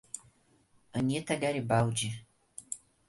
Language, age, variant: Portuguese, 19-29, Portuguese (Brasil)